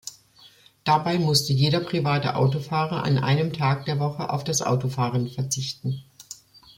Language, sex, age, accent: German, female, 50-59, Deutschland Deutsch